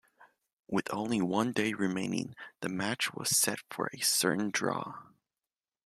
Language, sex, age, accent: English, male, 19-29, United States English